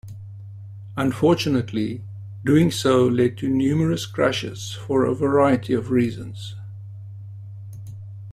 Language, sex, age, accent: English, male, 60-69, Southern African (South Africa, Zimbabwe, Namibia)